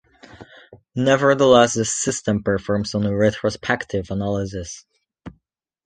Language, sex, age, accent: English, male, 19-29, Welsh English